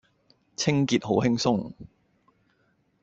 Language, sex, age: Cantonese, male, 30-39